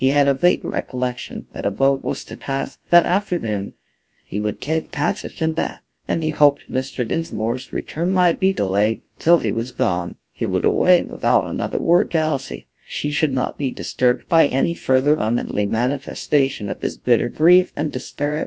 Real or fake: fake